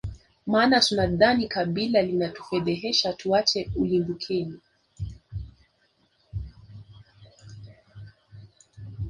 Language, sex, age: Swahili, female, 19-29